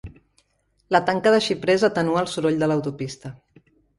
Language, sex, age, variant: Catalan, female, 40-49, Central